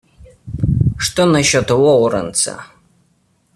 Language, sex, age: Russian, male, 19-29